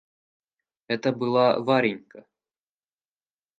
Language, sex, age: Russian, male, 19-29